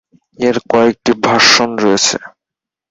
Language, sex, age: Bengali, male, 19-29